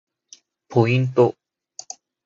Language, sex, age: Japanese, male, 19-29